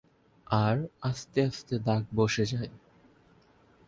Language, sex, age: Bengali, male, 19-29